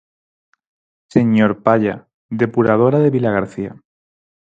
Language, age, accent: Galician, 19-29, Neofalante